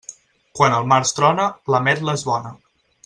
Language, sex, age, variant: Catalan, male, 19-29, Central